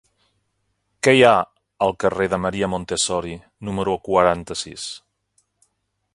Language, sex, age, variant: Catalan, male, 50-59, Central